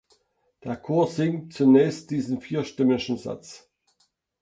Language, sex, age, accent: German, male, 50-59, Deutschland Deutsch